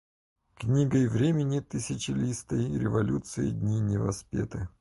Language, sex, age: Russian, male, 30-39